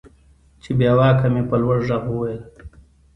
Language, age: Pashto, 40-49